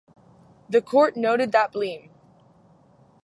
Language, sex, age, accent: English, female, under 19, United States English